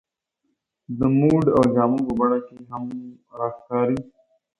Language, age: Pashto, 19-29